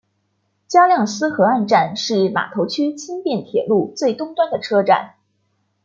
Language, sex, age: Chinese, female, 19-29